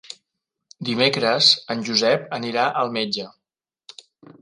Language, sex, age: Catalan, male, 50-59